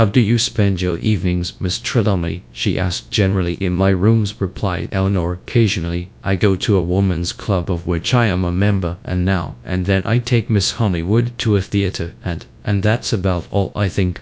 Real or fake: fake